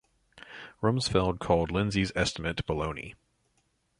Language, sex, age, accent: English, male, 30-39, United States English